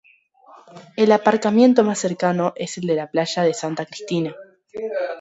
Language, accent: Spanish, Rioplatense: Argentina, Uruguay, este de Bolivia, Paraguay